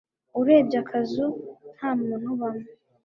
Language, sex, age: Kinyarwanda, female, 19-29